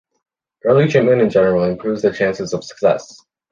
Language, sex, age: English, male, under 19